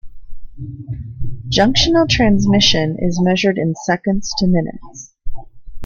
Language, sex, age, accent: English, female, 30-39, United States English